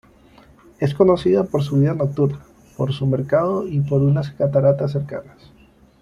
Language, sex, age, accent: Spanish, male, 30-39, Caribe: Cuba, Venezuela, Puerto Rico, República Dominicana, Panamá, Colombia caribeña, México caribeño, Costa del golfo de México